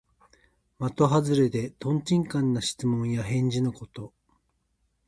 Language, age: Japanese, 50-59